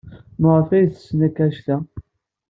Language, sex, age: Kabyle, male, 19-29